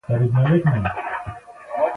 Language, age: Pashto, 19-29